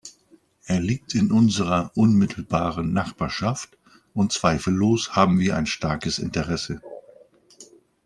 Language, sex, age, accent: German, male, 60-69, Deutschland Deutsch